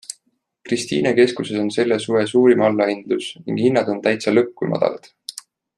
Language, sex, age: Estonian, male, 19-29